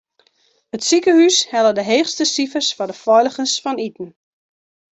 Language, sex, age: Western Frisian, female, 40-49